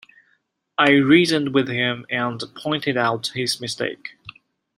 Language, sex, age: English, male, 19-29